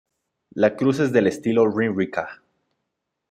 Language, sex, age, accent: Spanish, male, under 19, México